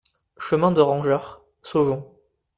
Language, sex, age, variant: French, male, 19-29, Français d'Europe